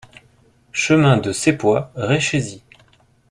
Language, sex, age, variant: French, male, 30-39, Français de métropole